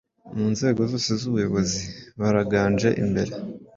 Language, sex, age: Kinyarwanda, male, 19-29